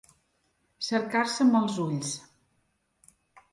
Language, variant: Catalan, Central